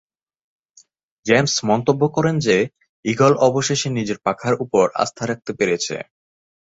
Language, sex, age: Bengali, male, 19-29